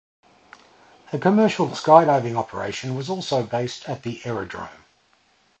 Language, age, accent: English, 50-59, Australian English